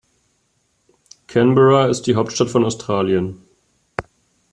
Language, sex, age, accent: German, male, 19-29, Deutschland Deutsch